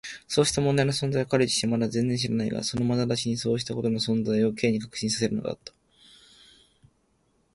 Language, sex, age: Japanese, male, 19-29